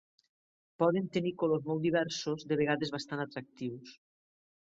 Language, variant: Catalan, Nord-Occidental